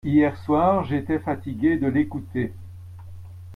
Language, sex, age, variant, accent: French, male, 70-79, Français d'Europe, Français de Belgique